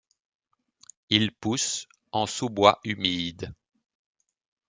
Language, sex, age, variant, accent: French, male, 40-49, Français d'Europe, Français de Belgique